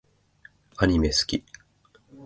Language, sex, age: Japanese, male, 19-29